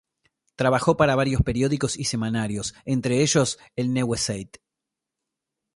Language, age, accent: Spanish, 30-39, Rioplatense: Argentina, Uruguay, este de Bolivia, Paraguay